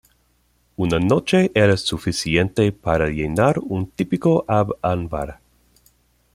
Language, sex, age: Spanish, male, 19-29